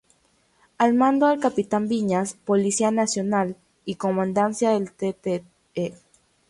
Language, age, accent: Spanish, 19-29, Andino-Pacífico: Colombia, Perú, Ecuador, oeste de Bolivia y Venezuela andina